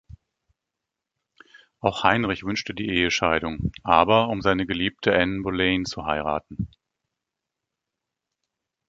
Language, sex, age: German, male, 50-59